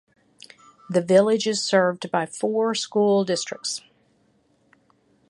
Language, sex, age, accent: English, female, 60-69, United States English